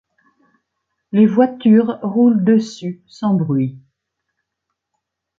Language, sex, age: French, female, 70-79